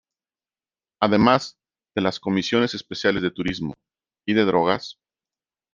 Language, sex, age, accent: Spanish, male, 40-49, México